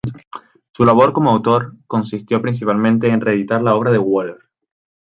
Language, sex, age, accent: Spanish, male, 19-29, España: Islas Canarias